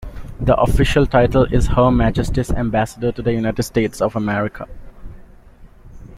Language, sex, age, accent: English, male, 19-29, India and South Asia (India, Pakistan, Sri Lanka)